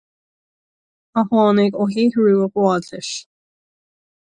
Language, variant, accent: Irish, Gaeilge na Mumhan, Cainteoir líofa, ní ó dhúchas